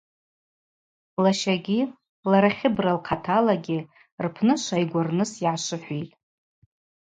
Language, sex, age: Abaza, female, 40-49